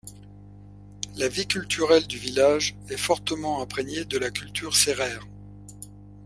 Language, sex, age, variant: French, male, 60-69, Français de métropole